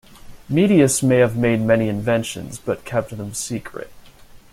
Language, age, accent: English, 19-29, United States English